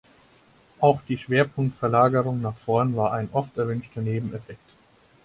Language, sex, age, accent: German, male, 19-29, Deutschland Deutsch